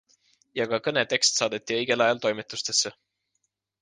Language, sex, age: Estonian, male, 19-29